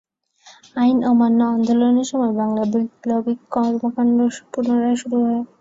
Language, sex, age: Bengali, female, 19-29